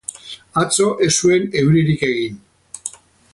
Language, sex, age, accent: Basque, male, 60-69, Erdialdekoa edo Nafarra (Gipuzkoa, Nafarroa)